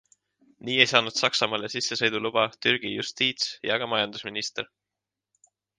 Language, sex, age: Estonian, male, 19-29